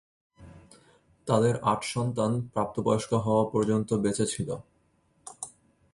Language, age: Bengali, 19-29